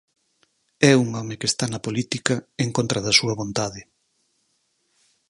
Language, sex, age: Galician, male, 50-59